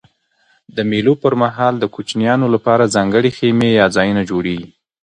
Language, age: Pashto, 19-29